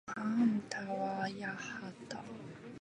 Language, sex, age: Japanese, female, 19-29